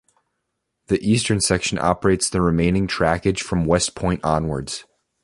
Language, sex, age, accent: English, male, 19-29, United States English